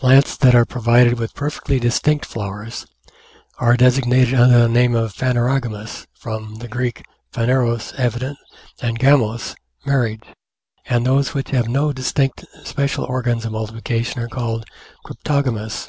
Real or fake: real